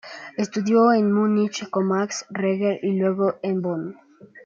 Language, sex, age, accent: Spanish, male, under 19, España: Norte peninsular (Asturias, Castilla y León, Cantabria, País Vasco, Navarra, Aragón, La Rioja, Guadalajara, Cuenca)